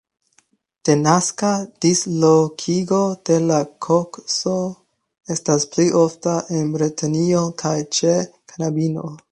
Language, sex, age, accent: Esperanto, male, 19-29, Internacia